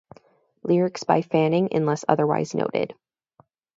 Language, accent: English, Canadian English